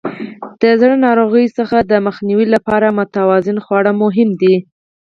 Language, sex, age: Pashto, female, 19-29